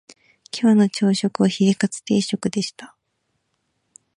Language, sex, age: Japanese, female, 19-29